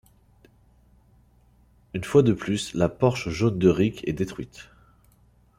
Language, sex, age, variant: French, male, 30-39, Français de métropole